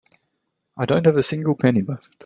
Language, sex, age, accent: English, male, 19-29, Australian English